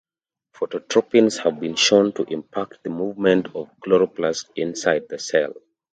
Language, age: English, 30-39